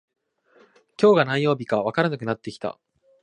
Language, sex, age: Japanese, male, under 19